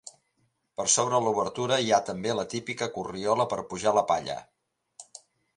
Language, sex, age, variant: Catalan, male, 60-69, Central